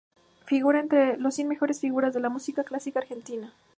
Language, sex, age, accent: Spanish, female, 19-29, México